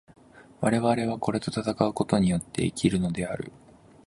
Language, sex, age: Japanese, male, 19-29